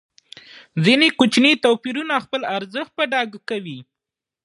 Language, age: Pashto, 19-29